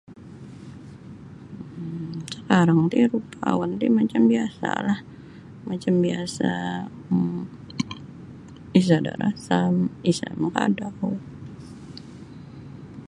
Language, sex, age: Sabah Bisaya, female, 60-69